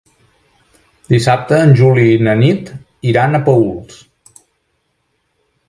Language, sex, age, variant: Catalan, male, 40-49, Central